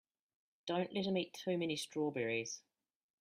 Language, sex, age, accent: English, female, 40-49, New Zealand English